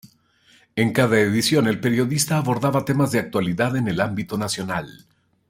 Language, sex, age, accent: Spanish, male, 40-49, México